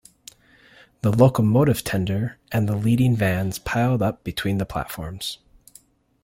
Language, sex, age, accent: English, male, 30-39, United States English